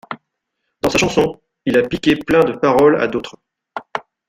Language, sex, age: French, male, 40-49